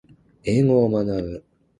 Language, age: Japanese, 19-29